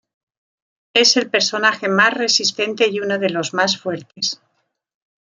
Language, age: Spanish, 60-69